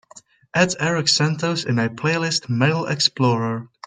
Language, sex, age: English, male, under 19